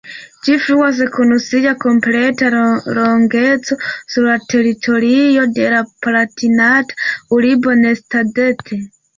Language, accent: Esperanto, Internacia